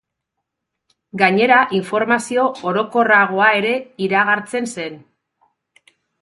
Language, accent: Basque, Erdialdekoa edo Nafarra (Gipuzkoa, Nafarroa)